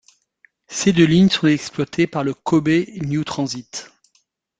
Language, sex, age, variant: French, male, 50-59, Français de métropole